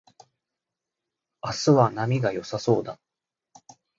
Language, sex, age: Japanese, male, 19-29